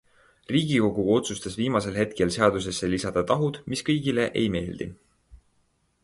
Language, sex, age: Estonian, male, 19-29